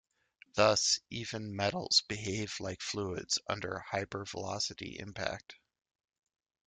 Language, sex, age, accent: English, male, 30-39, United States English